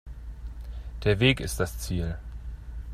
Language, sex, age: German, male, 30-39